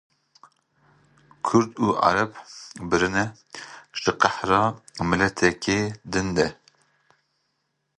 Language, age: Kurdish, 40-49